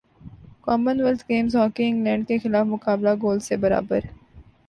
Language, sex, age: Urdu, male, 19-29